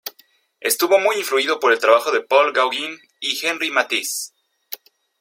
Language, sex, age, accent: Spanish, male, 19-29, México